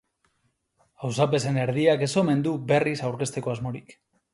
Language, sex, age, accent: Basque, male, 30-39, Mendebalekoa (Araba, Bizkaia, Gipuzkoako mendebaleko herri batzuk)